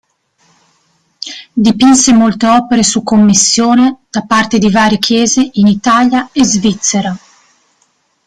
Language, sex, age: Italian, female, 30-39